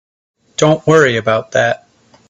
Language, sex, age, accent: English, male, 19-29, United States English